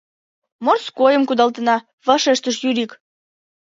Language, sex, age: Mari, female, 19-29